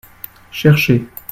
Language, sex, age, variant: French, male, 19-29, Français de métropole